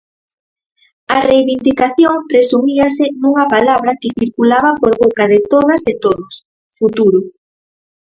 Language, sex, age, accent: Galician, female, under 19, Normativo (estándar)